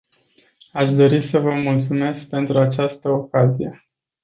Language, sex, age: Romanian, male, 40-49